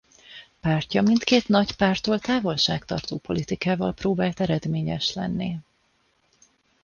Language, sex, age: Hungarian, female, 30-39